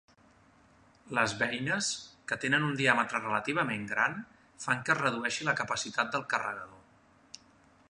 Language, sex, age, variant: Catalan, male, 40-49, Central